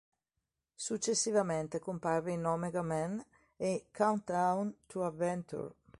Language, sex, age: Italian, female, 60-69